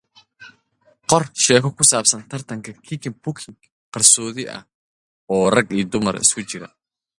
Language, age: English, 19-29